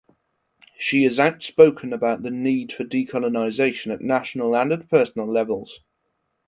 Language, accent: English, England English